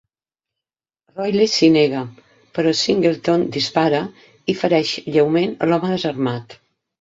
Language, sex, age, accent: Catalan, female, 50-59, balear; central